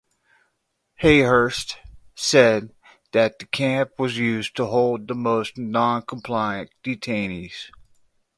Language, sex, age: English, male, 30-39